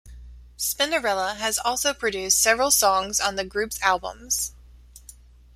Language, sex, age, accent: English, female, 30-39, United States English